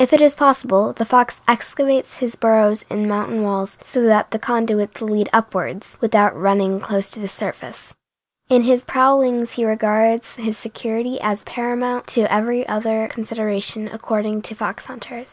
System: none